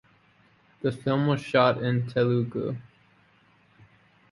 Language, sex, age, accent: English, male, 30-39, United States English